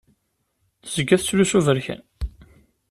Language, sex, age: Kabyle, male, 19-29